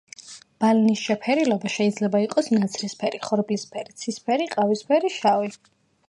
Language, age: Georgian, 19-29